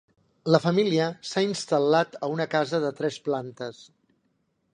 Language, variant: Catalan, Central